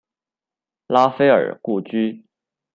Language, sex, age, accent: Chinese, male, 19-29, 出生地：四川省